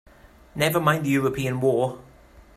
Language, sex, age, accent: English, male, 50-59, Welsh English